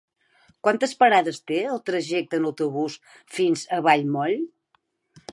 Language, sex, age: Catalan, female, 60-69